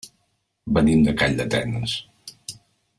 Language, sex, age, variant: Catalan, male, 50-59, Central